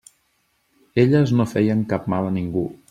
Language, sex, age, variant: Catalan, male, 30-39, Central